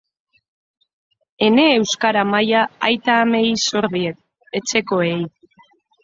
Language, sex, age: Basque, female, 30-39